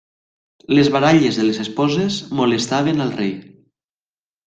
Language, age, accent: Catalan, under 19, valencià